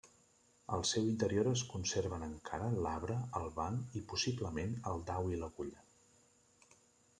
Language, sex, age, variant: Catalan, male, 50-59, Central